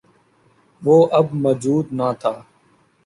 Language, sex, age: Urdu, male, 19-29